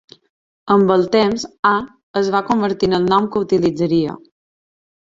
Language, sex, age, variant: Catalan, female, 19-29, Balear